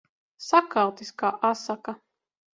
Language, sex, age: Latvian, female, 19-29